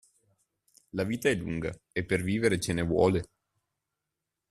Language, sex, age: Italian, male, 19-29